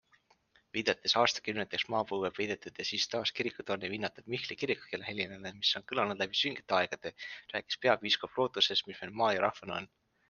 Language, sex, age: Estonian, male, 19-29